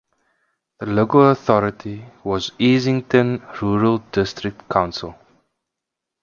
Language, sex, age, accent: English, male, 30-39, Southern African (South Africa, Zimbabwe, Namibia)